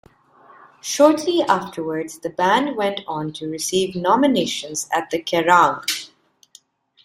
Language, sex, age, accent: English, female, 30-39, India and South Asia (India, Pakistan, Sri Lanka)